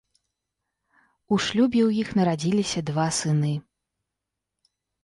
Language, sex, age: Belarusian, female, 19-29